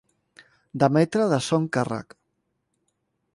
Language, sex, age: Catalan, male, 40-49